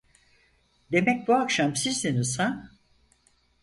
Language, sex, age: Turkish, female, 80-89